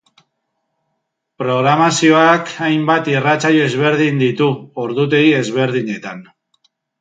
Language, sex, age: Basque, male, 40-49